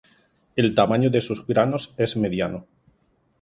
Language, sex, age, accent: Spanish, male, 40-49, España: Sur peninsular (Andalucia, Extremadura, Murcia)